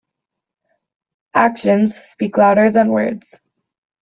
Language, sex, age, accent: English, female, 19-29, United States English